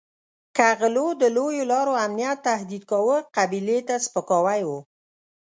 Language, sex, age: Pashto, female, 50-59